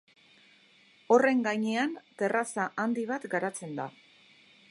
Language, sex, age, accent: Basque, female, 50-59, Erdialdekoa edo Nafarra (Gipuzkoa, Nafarroa)